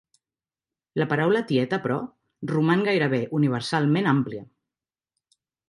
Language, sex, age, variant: Catalan, female, 40-49, Central